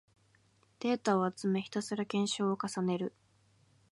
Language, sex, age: Japanese, female, 19-29